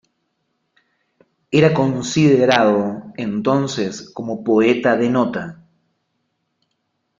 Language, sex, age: Spanish, male, 50-59